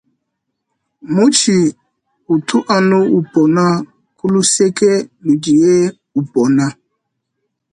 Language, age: Luba-Lulua, 30-39